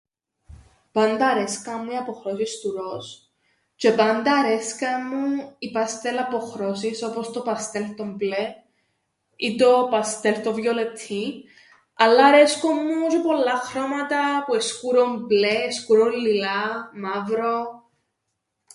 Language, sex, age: Greek, female, 19-29